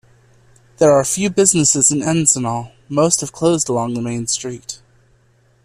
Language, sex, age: English, male, 19-29